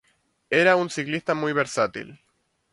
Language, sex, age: Spanish, male, 19-29